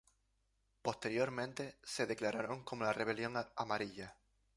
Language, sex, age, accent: Spanish, male, 19-29, España: Islas Canarias